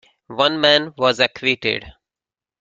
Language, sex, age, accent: English, male, 40-49, United States English